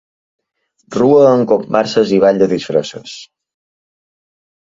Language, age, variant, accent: Catalan, 19-29, Balear, mallorquí